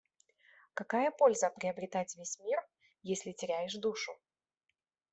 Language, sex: Russian, female